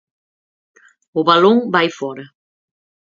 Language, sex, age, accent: Galician, female, 40-49, Oriental (común en zona oriental)